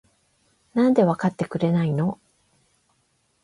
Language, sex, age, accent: Japanese, female, 50-59, 関西; 関東